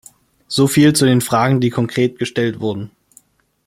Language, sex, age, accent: German, male, 19-29, Deutschland Deutsch